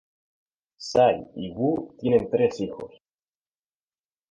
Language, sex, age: Spanish, male, 19-29